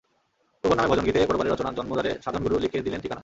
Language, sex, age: Bengali, male, 19-29